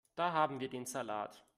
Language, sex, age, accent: German, male, 19-29, Deutschland Deutsch